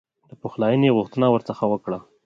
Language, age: Pashto, 30-39